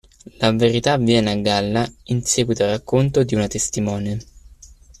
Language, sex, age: Italian, male, 19-29